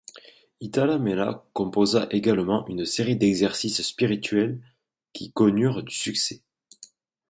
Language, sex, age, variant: French, male, 19-29, Français de métropole